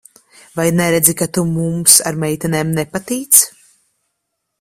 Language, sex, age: Latvian, female, 30-39